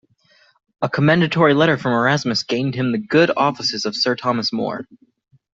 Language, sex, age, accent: English, male, 19-29, United States English